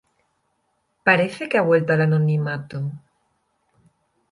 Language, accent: Spanish, España: Sur peninsular (Andalucia, Extremadura, Murcia)